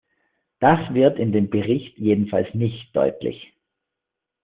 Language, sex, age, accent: German, male, 50-59, Österreichisches Deutsch